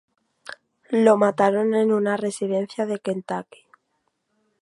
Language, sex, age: Spanish, female, 19-29